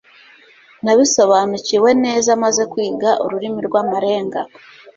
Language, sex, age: Kinyarwanda, female, 30-39